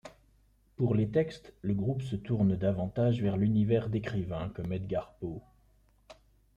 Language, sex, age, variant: French, male, 30-39, Français de métropole